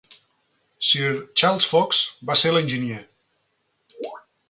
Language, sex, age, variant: Catalan, male, 40-49, Central